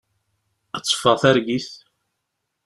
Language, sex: Kabyle, male